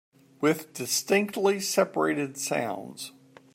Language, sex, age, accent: English, male, 60-69, United States English